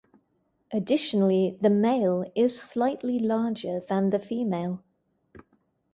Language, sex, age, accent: English, female, 30-39, England English